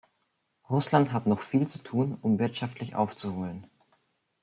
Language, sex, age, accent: German, male, under 19, Deutschland Deutsch